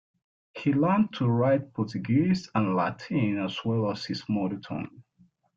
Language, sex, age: English, male, 30-39